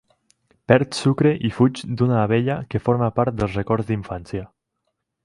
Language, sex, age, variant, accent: Catalan, male, 19-29, Nord-Occidental, Lleidatà